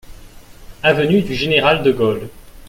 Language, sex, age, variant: French, male, 19-29, Français de métropole